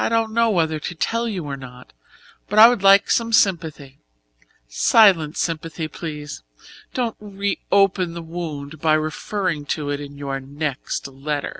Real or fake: real